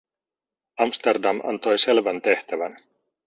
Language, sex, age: Finnish, male, 40-49